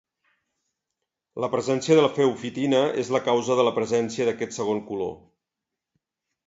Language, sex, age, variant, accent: Catalan, male, 50-59, Central, central